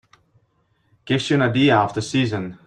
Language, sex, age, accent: English, male, 19-29, United States English